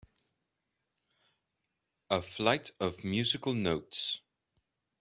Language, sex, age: English, male, 30-39